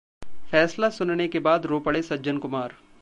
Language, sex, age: Hindi, male, 19-29